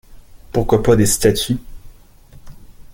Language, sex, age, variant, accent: French, male, 19-29, Français d'Amérique du Nord, Français du Canada